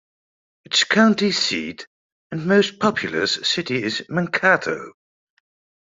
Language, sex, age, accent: English, male, 30-39, England English